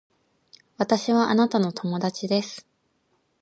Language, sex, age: Japanese, female, 19-29